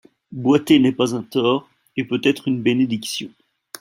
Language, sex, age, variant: French, male, 40-49, Français de métropole